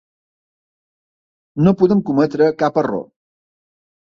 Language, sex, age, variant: Catalan, male, 60-69, Balear